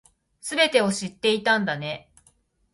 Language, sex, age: Japanese, female, 40-49